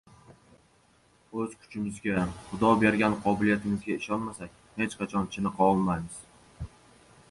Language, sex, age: Uzbek, male, under 19